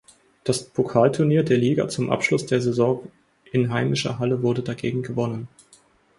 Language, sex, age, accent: German, male, 30-39, Deutschland Deutsch